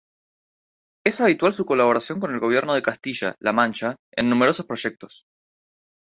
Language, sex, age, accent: Spanish, male, under 19, Rioplatense: Argentina, Uruguay, este de Bolivia, Paraguay